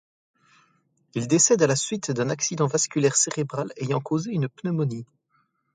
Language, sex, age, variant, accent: French, male, 30-39, Français d'Europe, Français de Belgique